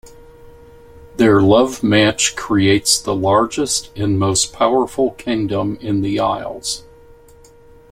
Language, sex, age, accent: English, male, 60-69, United States English